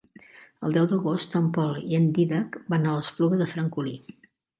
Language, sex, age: Catalan, female, 60-69